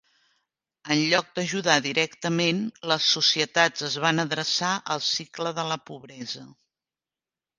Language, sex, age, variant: Catalan, female, 50-59, Central